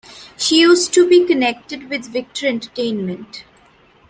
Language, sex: English, female